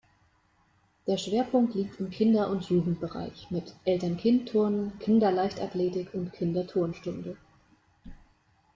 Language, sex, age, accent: German, female, 19-29, Deutschland Deutsch